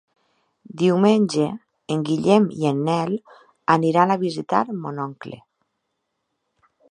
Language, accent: Catalan, valencià